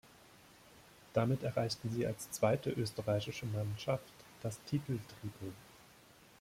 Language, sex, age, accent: German, male, 19-29, Deutschland Deutsch